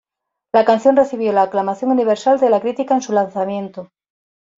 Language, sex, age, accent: Spanish, female, 40-49, España: Sur peninsular (Andalucia, Extremadura, Murcia)